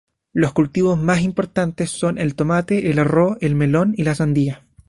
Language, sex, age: Spanish, male, 19-29